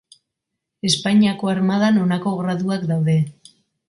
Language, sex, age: Basque, female, 40-49